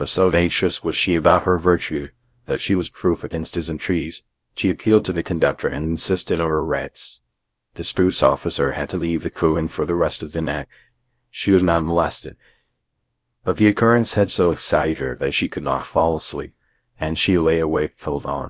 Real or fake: fake